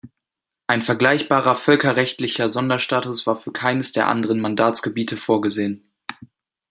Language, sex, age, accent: German, male, under 19, Deutschland Deutsch